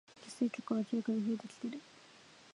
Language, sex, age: Japanese, female, 19-29